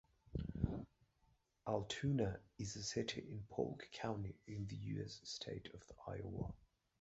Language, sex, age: English, male, 19-29